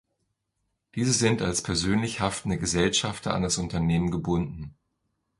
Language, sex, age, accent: German, male, 50-59, Deutschland Deutsch